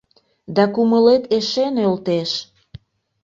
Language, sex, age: Mari, female, 40-49